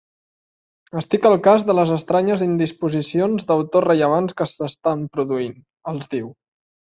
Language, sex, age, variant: Catalan, male, 30-39, Central